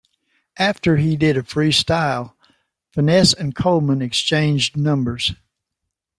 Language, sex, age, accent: English, male, 90+, United States English